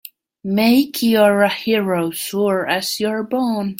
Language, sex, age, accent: English, female, 19-29, England English